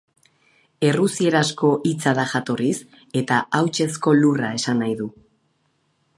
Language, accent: Basque, Erdialdekoa edo Nafarra (Gipuzkoa, Nafarroa)